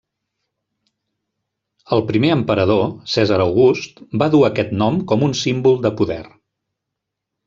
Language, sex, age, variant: Catalan, male, 50-59, Central